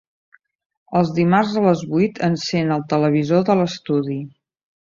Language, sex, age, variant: Catalan, female, 50-59, Central